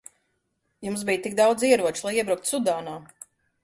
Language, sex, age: Latvian, female, 40-49